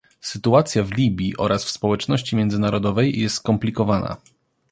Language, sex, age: Polish, male, 30-39